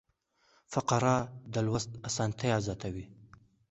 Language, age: Pashto, under 19